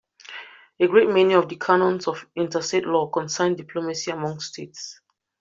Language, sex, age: English, female, 30-39